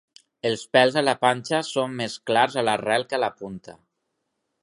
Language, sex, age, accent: Catalan, male, 30-39, valencià